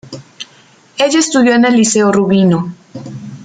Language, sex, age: Spanish, female, 30-39